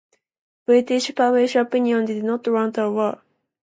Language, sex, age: English, female, 19-29